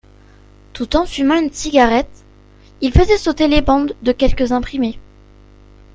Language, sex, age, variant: French, female, under 19, Français de métropole